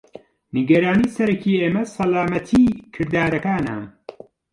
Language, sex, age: Central Kurdish, male, 40-49